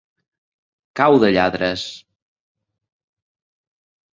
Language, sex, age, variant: Catalan, male, 40-49, Nord-Occidental